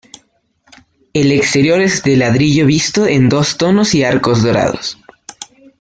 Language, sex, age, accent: Spanish, male, under 19, Andino-Pacífico: Colombia, Perú, Ecuador, oeste de Bolivia y Venezuela andina